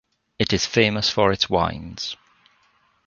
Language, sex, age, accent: English, male, 40-49, Welsh English